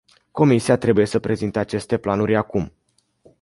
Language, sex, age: Romanian, male, 19-29